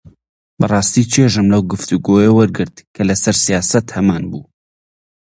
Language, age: Central Kurdish, 19-29